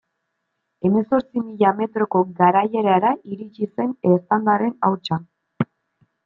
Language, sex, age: Basque, male, 19-29